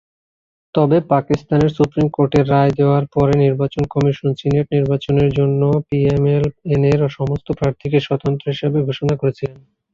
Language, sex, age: Bengali, male, 19-29